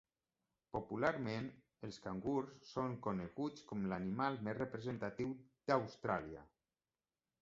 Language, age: Catalan, 40-49